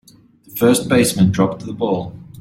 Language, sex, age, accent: English, male, 30-39, Australian English